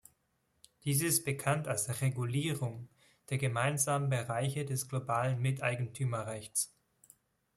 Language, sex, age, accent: German, male, 19-29, Schweizerdeutsch